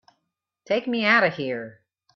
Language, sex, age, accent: English, female, 50-59, United States English